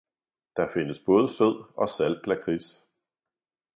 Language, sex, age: Danish, male, 40-49